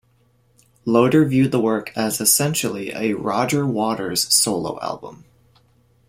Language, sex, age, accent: English, male, 19-29, Canadian English